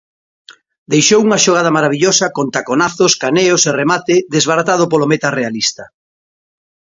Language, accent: Galician, Normativo (estándar)